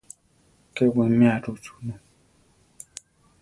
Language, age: Central Tarahumara, 19-29